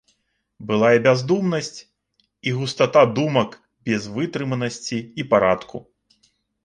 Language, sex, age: Belarusian, male, 30-39